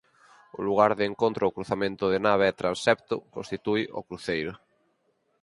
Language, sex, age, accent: Galician, male, 19-29, Normativo (estándar)